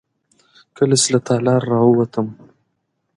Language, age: Pashto, 19-29